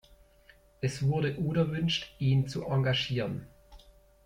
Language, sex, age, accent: German, male, 30-39, Deutschland Deutsch